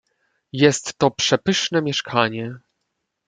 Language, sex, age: Polish, male, 19-29